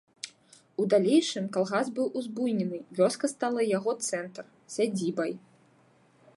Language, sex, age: Belarusian, female, 30-39